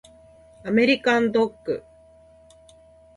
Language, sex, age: Japanese, female, 40-49